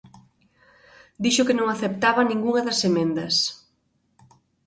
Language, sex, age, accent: Galician, female, 30-39, Normativo (estándar)